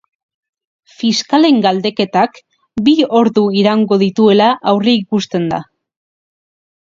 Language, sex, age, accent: Basque, female, 19-29, Erdialdekoa edo Nafarra (Gipuzkoa, Nafarroa)